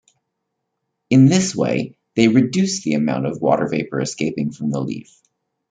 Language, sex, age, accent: English, male, 30-39, United States English